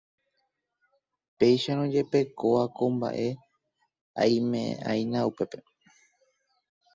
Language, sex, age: Guarani, male, 19-29